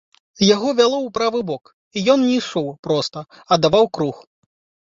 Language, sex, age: Belarusian, male, 30-39